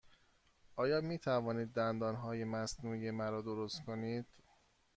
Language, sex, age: Persian, male, 30-39